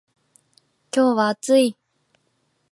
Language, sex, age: Japanese, female, 19-29